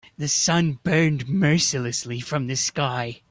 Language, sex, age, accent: English, male, 30-39, United States English